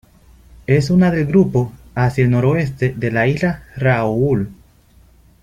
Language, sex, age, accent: Spanish, male, 19-29, Caribe: Cuba, Venezuela, Puerto Rico, República Dominicana, Panamá, Colombia caribeña, México caribeño, Costa del golfo de México